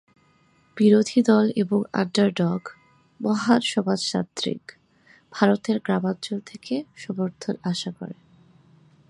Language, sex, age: Bengali, female, 19-29